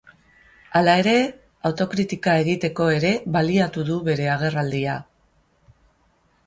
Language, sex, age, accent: Basque, female, 50-59, Mendebalekoa (Araba, Bizkaia, Gipuzkoako mendebaleko herri batzuk)